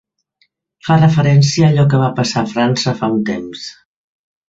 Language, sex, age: Catalan, female, 60-69